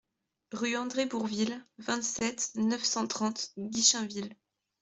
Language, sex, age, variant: French, female, 19-29, Français de métropole